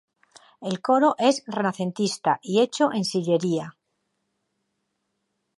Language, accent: Spanish, España: Norte peninsular (Asturias, Castilla y León, Cantabria, País Vasco, Navarra, Aragón, La Rioja, Guadalajara, Cuenca)